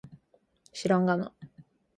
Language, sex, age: Japanese, female, 19-29